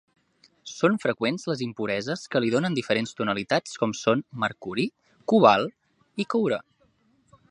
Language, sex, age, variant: Catalan, male, 19-29, Central